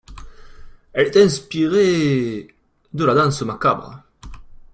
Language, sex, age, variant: French, male, 19-29, Français de métropole